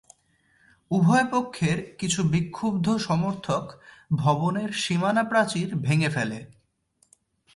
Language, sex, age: Bengali, male, 19-29